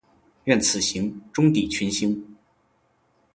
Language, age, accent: Chinese, 19-29, 出生地：吉林省